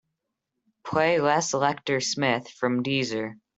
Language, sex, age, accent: English, male, under 19, United States English